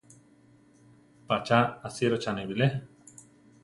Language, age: Central Tarahumara, 30-39